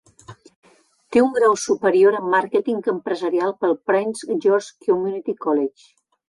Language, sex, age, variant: Catalan, female, 50-59, Central